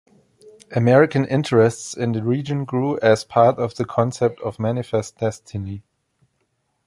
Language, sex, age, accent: English, male, 19-29, England English